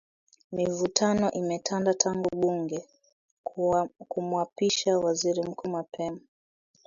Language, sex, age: Swahili, female, 19-29